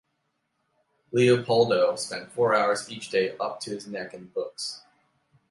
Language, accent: English, United States English